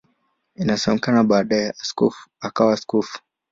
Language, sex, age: Swahili, male, 19-29